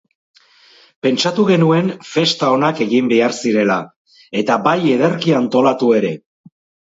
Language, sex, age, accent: Basque, male, 60-69, Mendebalekoa (Araba, Bizkaia, Gipuzkoako mendebaleko herri batzuk)